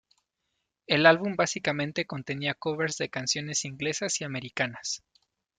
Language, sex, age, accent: Spanish, male, 30-39, México